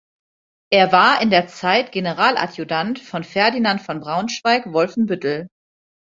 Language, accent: German, Deutschland Deutsch